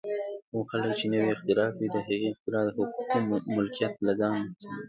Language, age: Pashto, 19-29